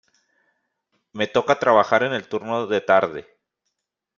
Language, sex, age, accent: Spanish, male, 30-39, México